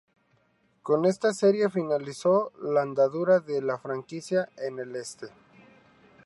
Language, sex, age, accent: Spanish, male, 30-39, México